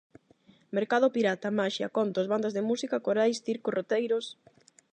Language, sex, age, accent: Galician, female, 19-29, Atlántico (seseo e gheada); Normativo (estándar); Neofalante